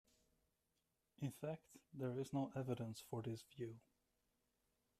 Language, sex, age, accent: English, male, 30-39, United States English